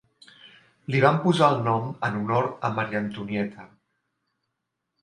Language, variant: Catalan, Central